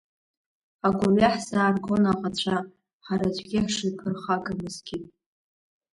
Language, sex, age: Abkhazian, female, under 19